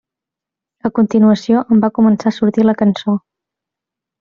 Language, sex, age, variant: Catalan, female, 19-29, Central